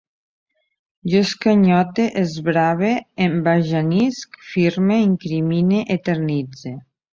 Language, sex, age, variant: Catalan, female, 50-59, Central